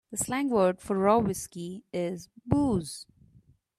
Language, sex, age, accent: English, female, 19-29, India and South Asia (India, Pakistan, Sri Lanka)